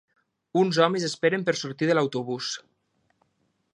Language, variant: Catalan, Septentrional